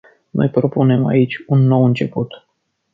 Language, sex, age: Romanian, male, 19-29